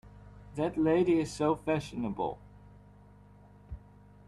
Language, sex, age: English, male, 19-29